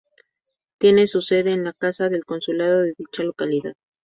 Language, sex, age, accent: Spanish, female, 30-39, México